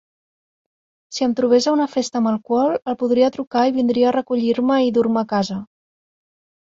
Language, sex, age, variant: Catalan, female, 40-49, Central